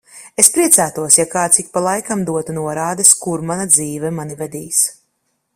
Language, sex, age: Latvian, female, 30-39